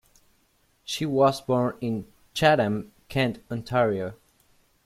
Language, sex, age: English, male, 19-29